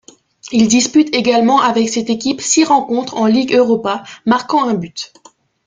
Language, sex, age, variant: French, female, 19-29, Français de métropole